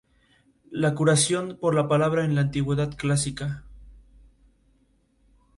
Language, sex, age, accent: Spanish, male, 19-29, México